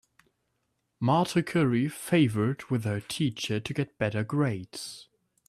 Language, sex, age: English, male, under 19